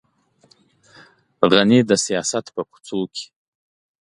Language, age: Pashto, 30-39